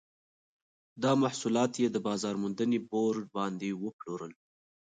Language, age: Pashto, 19-29